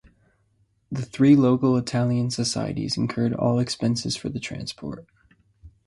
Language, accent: English, United States English